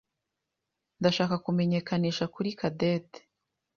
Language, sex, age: Kinyarwanda, female, 19-29